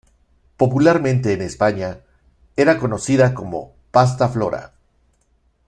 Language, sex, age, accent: Spanish, male, 50-59, México